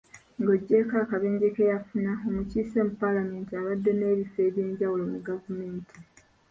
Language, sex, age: Ganda, female, 19-29